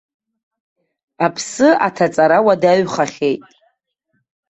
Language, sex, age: Abkhazian, female, 30-39